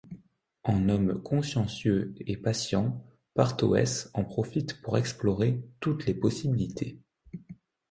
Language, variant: French, Français de métropole